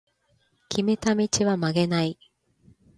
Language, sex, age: Japanese, female, 50-59